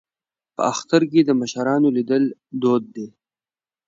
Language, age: Pashto, 19-29